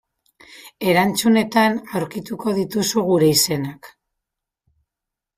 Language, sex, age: Basque, female, 30-39